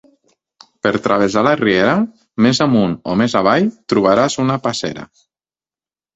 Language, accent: Catalan, Barcelona